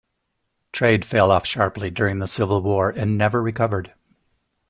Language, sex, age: English, male, 60-69